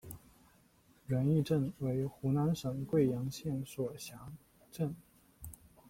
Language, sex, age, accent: Chinese, male, 19-29, 出生地：河北省